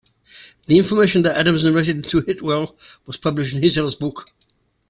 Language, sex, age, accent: English, male, 60-69, England English